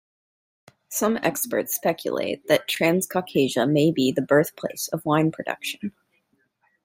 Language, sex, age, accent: English, female, 30-39, United States English